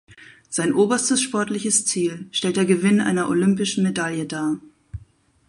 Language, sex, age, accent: German, female, 40-49, Deutschland Deutsch